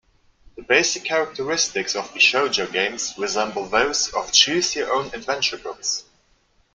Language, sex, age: English, male, 19-29